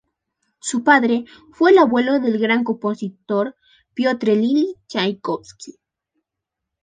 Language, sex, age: Spanish, female, 19-29